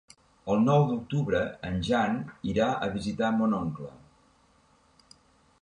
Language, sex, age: Catalan, male, 60-69